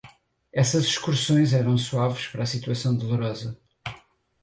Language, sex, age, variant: Portuguese, male, 30-39, Portuguese (Portugal)